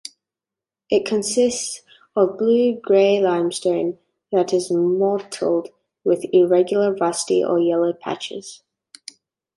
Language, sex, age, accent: English, female, under 19, Australian English